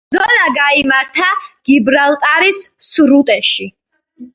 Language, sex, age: Georgian, female, under 19